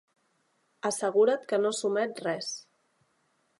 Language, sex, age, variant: Catalan, female, 30-39, Central